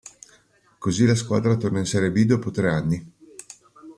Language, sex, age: Italian, male, 50-59